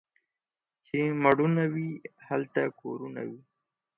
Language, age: Pashto, 19-29